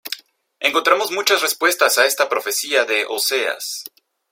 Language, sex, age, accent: Spanish, male, 19-29, México